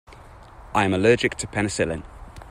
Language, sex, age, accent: English, male, 30-39, Welsh English